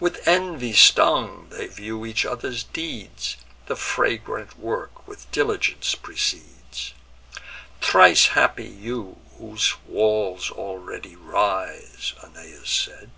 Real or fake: real